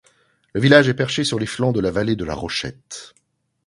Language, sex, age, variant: French, male, 40-49, Français de métropole